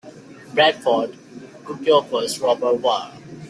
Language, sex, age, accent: English, male, 19-29, United States English